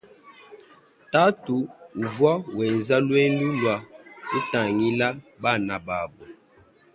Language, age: Luba-Lulua, 19-29